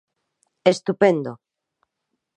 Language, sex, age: Galician, female, 40-49